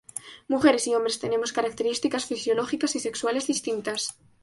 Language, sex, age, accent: Spanish, female, 19-29, España: Centro-Sur peninsular (Madrid, Toledo, Castilla-La Mancha)